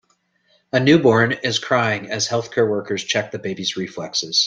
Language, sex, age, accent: English, male, 40-49, United States English